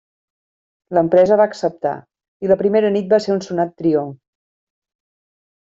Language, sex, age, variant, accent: Catalan, female, 50-59, Central, central